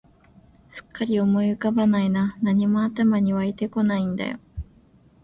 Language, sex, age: Japanese, female, 19-29